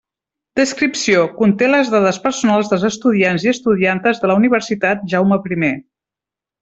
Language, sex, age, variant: Catalan, female, 40-49, Central